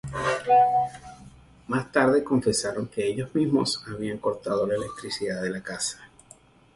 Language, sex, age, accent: Spanish, male, 40-49, Caribe: Cuba, Venezuela, Puerto Rico, República Dominicana, Panamá, Colombia caribeña, México caribeño, Costa del golfo de México